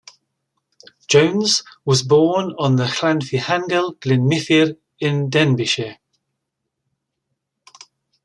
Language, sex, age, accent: English, male, 50-59, England English